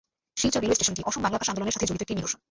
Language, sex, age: Bengali, female, 19-29